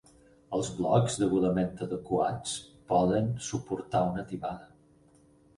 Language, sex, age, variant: Catalan, male, 60-69, Balear